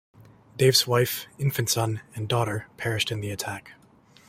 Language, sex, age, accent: English, male, 19-29, Canadian English